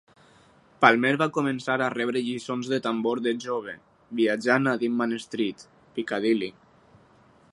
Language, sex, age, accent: Catalan, male, 19-29, valencià